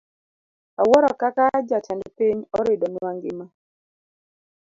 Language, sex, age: Luo (Kenya and Tanzania), female, 30-39